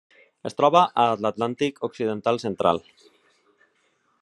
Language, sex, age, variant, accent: Catalan, male, 30-39, Valencià meridional, valencià